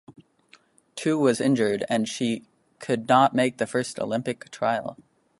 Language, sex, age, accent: English, male, under 19, United States English